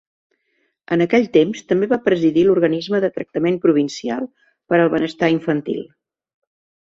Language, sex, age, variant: Catalan, female, 70-79, Central